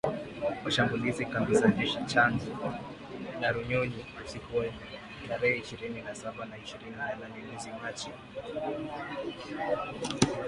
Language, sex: Swahili, male